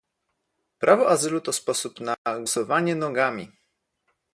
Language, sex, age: Polish, male, 30-39